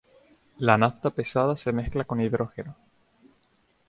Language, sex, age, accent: Spanish, male, 19-29, España: Islas Canarias